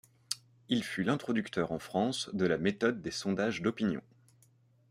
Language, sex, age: French, male, 30-39